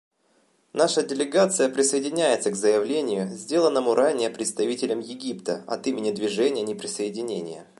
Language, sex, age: Russian, male, 19-29